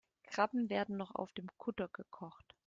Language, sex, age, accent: German, female, 30-39, Deutschland Deutsch